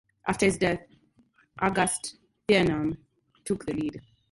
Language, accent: English, Kenyan English